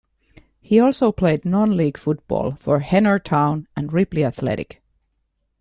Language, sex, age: English, female, 40-49